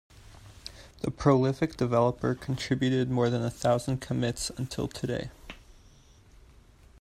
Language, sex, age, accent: English, male, 30-39, United States English